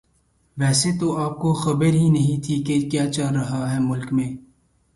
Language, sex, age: Urdu, male, 19-29